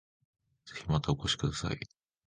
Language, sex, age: Japanese, male, under 19